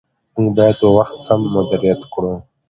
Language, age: Pashto, 19-29